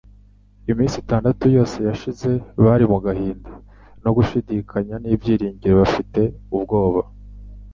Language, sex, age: Kinyarwanda, male, 19-29